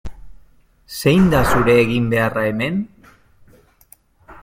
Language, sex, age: Basque, male, 40-49